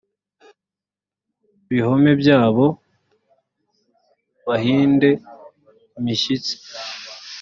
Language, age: Kinyarwanda, 19-29